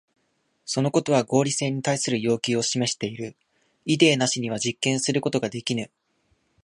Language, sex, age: Japanese, male, 19-29